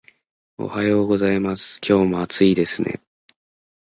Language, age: Japanese, 19-29